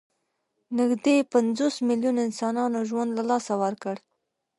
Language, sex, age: Pashto, female, 19-29